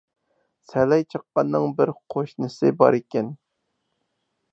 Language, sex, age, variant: Uyghur, male, 30-39, ئۇيغۇر تىلى